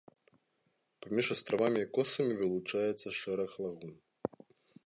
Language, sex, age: Belarusian, male, 19-29